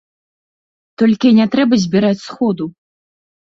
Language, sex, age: Belarusian, female, 19-29